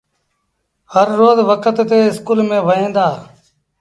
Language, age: Sindhi Bhil, 40-49